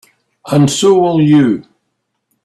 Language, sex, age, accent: English, male, 50-59, Scottish English